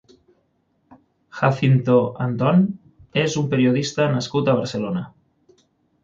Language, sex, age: Catalan, male, 30-39